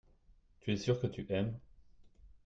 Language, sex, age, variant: French, male, 30-39, Français de métropole